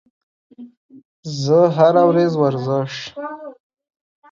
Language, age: Pashto, under 19